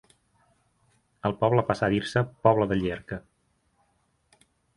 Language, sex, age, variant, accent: Catalan, male, 30-39, Central, tarragoní